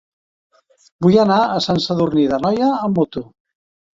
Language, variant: Catalan, Central